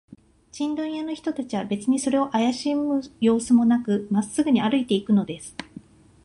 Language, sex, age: Japanese, female, 50-59